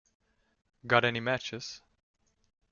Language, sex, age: English, male, 19-29